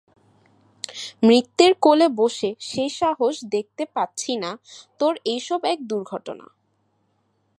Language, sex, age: Bengali, male, 19-29